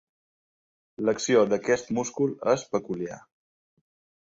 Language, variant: Catalan, Balear